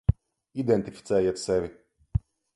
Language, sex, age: Latvian, male, 40-49